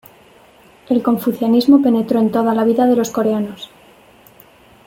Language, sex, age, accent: Spanish, female, 19-29, España: Centro-Sur peninsular (Madrid, Toledo, Castilla-La Mancha)